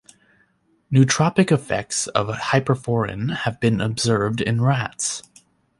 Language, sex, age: English, male, 19-29